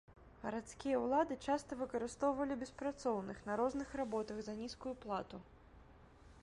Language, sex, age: Belarusian, female, 30-39